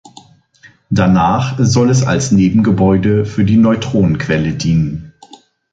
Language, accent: German, Deutschland Deutsch